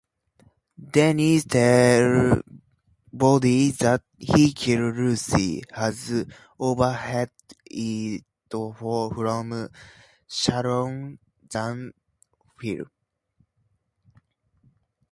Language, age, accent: English, 19-29, United States English